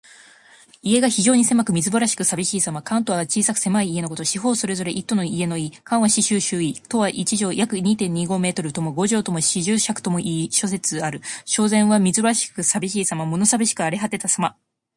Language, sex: Japanese, female